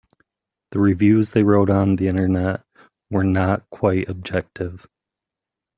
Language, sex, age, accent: English, male, 30-39, United States English